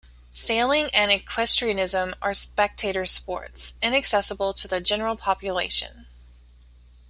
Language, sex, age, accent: English, female, 30-39, United States English